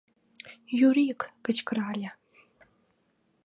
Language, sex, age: Mari, female, 19-29